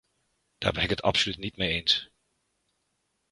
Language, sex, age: Dutch, male, 40-49